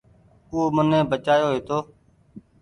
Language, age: Goaria, 19-29